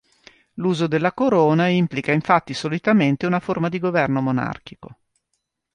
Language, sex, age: Italian, female, 50-59